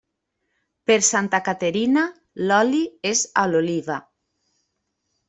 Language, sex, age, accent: Catalan, female, 30-39, valencià